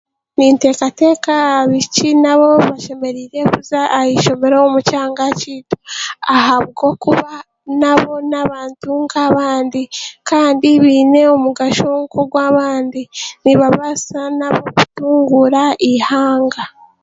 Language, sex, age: Chiga, female, 19-29